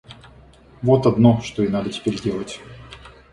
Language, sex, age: Russian, male, 40-49